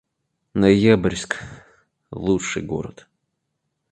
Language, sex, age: Russian, male, 19-29